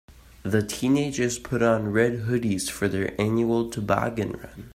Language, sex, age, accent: English, male, under 19, United States English